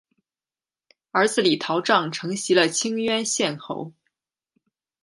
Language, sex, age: Chinese, female, 19-29